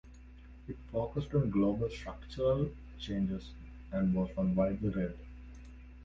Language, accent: English, India and South Asia (India, Pakistan, Sri Lanka)